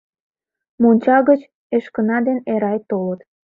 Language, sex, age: Mari, female, 19-29